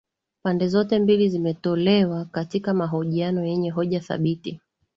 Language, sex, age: Swahili, female, 30-39